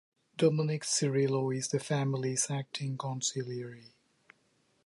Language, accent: English, India and South Asia (India, Pakistan, Sri Lanka)